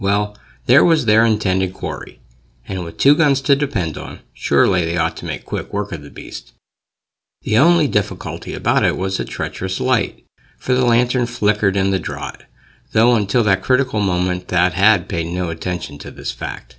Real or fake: real